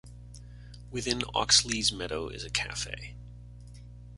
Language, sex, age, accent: English, male, 50-59, Canadian English